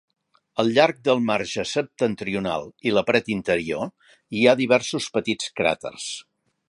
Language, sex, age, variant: Catalan, male, 60-69, Central